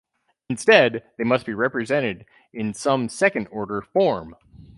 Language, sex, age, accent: English, male, 50-59, United States English